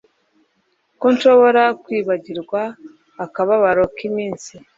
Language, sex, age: Kinyarwanda, female, 30-39